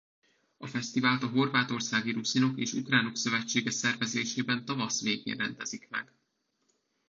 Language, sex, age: Hungarian, male, 19-29